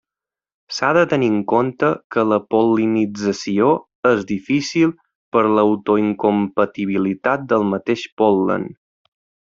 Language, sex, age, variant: Catalan, male, 30-39, Balear